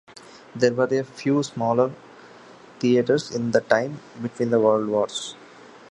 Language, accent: English, India and South Asia (India, Pakistan, Sri Lanka)